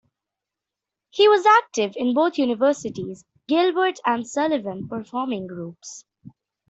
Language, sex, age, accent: English, female, under 19, India and South Asia (India, Pakistan, Sri Lanka)